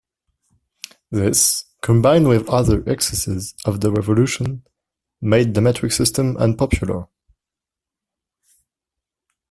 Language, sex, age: English, male, 19-29